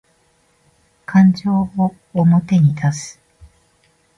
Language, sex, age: Japanese, female, 50-59